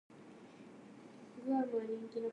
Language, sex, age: Japanese, female, 19-29